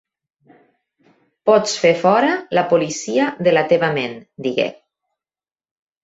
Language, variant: Catalan, Nord-Occidental